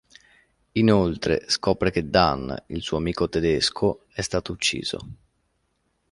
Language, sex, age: Italian, male, 19-29